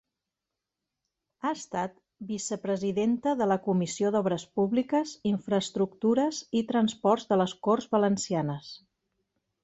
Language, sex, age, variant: Catalan, female, 40-49, Central